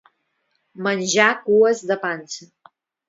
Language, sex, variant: Catalan, female, Balear